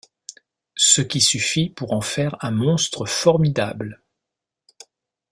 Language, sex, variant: French, male, Français de métropole